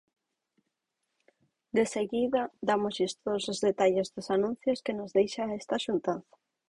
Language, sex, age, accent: Galician, female, 30-39, Oriental (común en zona oriental); Normativo (estándar)